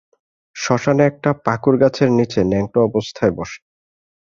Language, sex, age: Bengali, male, 19-29